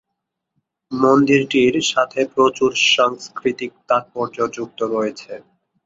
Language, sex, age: Bengali, male, 19-29